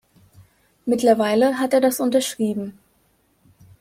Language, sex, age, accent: German, female, 19-29, Deutschland Deutsch